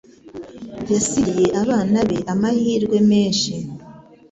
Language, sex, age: Kinyarwanda, female, 40-49